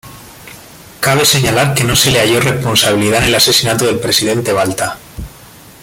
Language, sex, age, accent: Spanish, male, 30-39, España: Sur peninsular (Andalucia, Extremadura, Murcia)